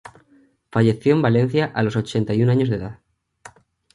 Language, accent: Spanish, España: Centro-Sur peninsular (Madrid, Toledo, Castilla-La Mancha)